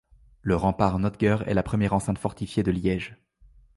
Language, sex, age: French, male, 19-29